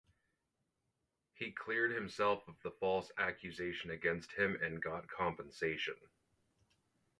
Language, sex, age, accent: English, male, 30-39, United States English